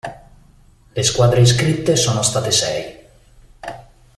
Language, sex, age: Italian, male, 40-49